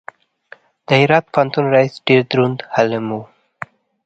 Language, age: Pashto, under 19